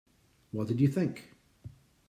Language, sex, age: English, male, 40-49